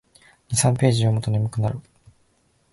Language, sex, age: Japanese, male, under 19